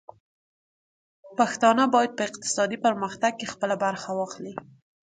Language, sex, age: Pashto, female, 19-29